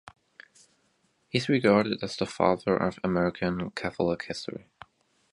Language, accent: English, United States English